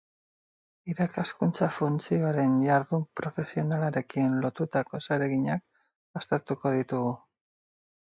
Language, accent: Basque, Mendebalekoa (Araba, Bizkaia, Gipuzkoako mendebaleko herri batzuk)